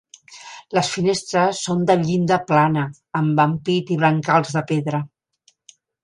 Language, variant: Catalan, Central